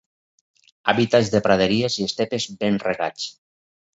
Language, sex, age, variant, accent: Catalan, male, 60-69, Valencià meridional, valencià